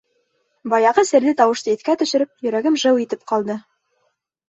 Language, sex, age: Bashkir, female, 19-29